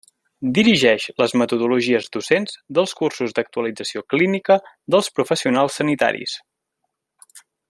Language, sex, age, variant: Catalan, male, 30-39, Nord-Occidental